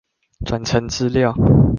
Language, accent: Chinese, 出生地：桃園市